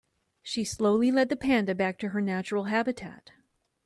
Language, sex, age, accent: English, female, 50-59, United States English